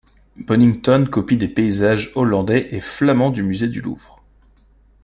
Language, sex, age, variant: French, male, 30-39, Français de métropole